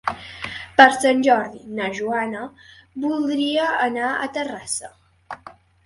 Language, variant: Catalan, Central